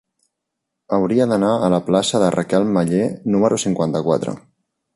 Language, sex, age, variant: Catalan, male, 19-29, Central